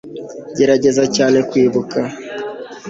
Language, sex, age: Kinyarwanda, male, 19-29